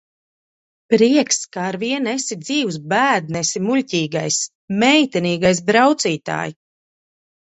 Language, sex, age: Latvian, female, 30-39